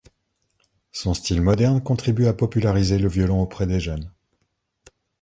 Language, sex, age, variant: French, male, 50-59, Français de métropole